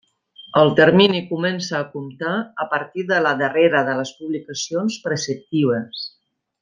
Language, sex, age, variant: Catalan, female, 50-59, Central